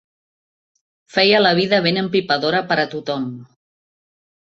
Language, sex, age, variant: Catalan, female, 50-59, Central